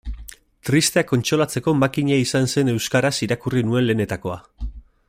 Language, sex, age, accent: Basque, male, 19-29, Erdialdekoa edo Nafarra (Gipuzkoa, Nafarroa)